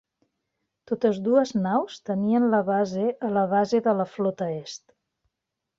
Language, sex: Catalan, female